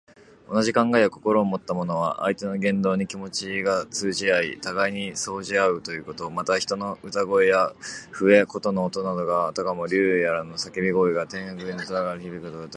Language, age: Japanese, 19-29